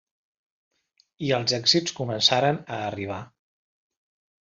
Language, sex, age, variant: Catalan, male, 50-59, Central